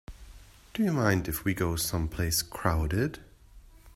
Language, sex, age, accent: English, male, 30-39, United States English